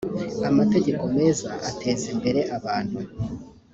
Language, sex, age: Kinyarwanda, male, 19-29